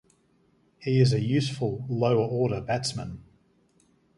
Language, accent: English, Australian English